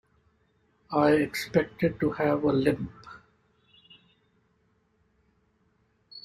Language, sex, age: English, male, 40-49